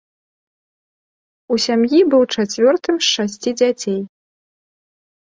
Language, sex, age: Belarusian, female, 30-39